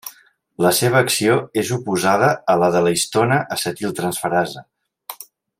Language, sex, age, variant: Catalan, male, 40-49, Central